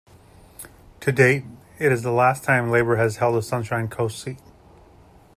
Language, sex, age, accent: English, male, 40-49, United States English